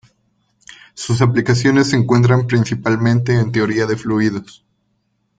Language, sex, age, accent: Spanish, male, 30-39, México